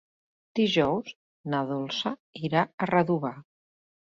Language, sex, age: Catalan, female, 60-69